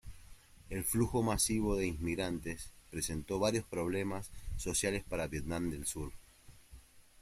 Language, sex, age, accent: Spanish, male, 40-49, Rioplatense: Argentina, Uruguay, este de Bolivia, Paraguay